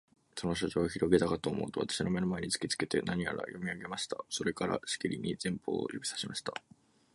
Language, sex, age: Japanese, male, 19-29